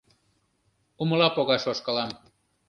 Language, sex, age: Mari, male, 30-39